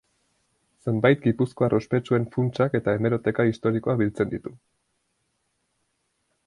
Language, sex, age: Basque, male, 19-29